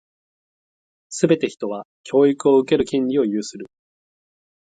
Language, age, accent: Japanese, 19-29, 関西弁